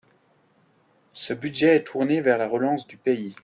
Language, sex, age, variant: French, male, 30-39, Français de métropole